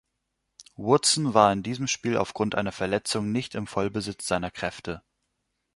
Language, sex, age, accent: German, male, 19-29, Deutschland Deutsch